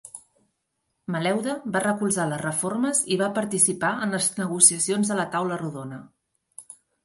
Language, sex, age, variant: Catalan, female, 40-49, Central